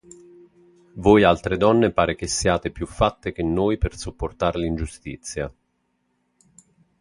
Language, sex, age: Italian, male, 40-49